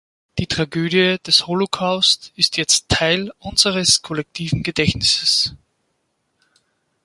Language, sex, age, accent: German, male, 19-29, Österreichisches Deutsch